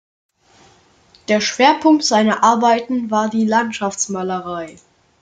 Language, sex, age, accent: German, male, under 19, Deutschland Deutsch